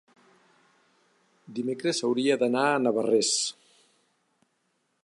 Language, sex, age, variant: Catalan, male, 50-59, Central